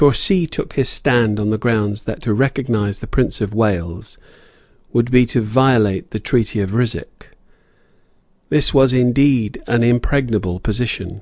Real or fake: real